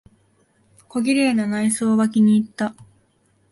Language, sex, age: Japanese, female, 19-29